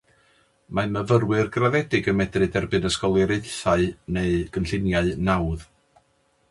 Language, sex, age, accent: Welsh, male, 40-49, Y Deyrnas Unedig Cymraeg